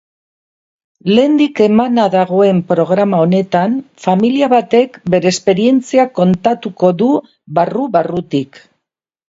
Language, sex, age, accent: Basque, female, 60-69, Mendebalekoa (Araba, Bizkaia, Gipuzkoako mendebaleko herri batzuk)